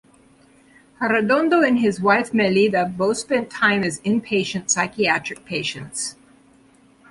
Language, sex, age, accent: English, female, 50-59, United States English